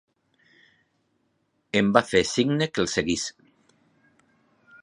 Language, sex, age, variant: Catalan, male, 50-59, Septentrional